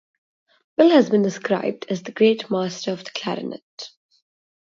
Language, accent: English, India and South Asia (India, Pakistan, Sri Lanka)